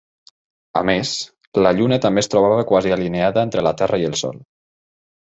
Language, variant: Catalan, Nord-Occidental